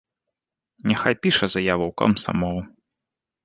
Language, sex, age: Belarusian, male, 19-29